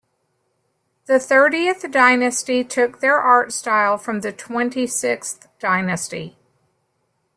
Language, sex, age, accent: English, female, 50-59, United States English